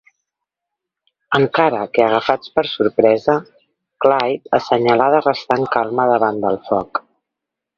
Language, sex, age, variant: Catalan, female, 50-59, Central